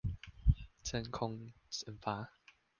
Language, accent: Chinese, 出生地：桃園市